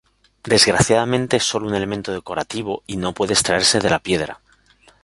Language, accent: Spanish, España: Centro-Sur peninsular (Madrid, Toledo, Castilla-La Mancha)